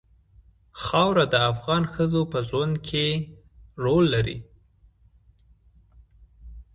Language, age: Pashto, 19-29